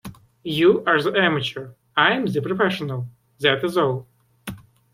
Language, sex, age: English, male, 19-29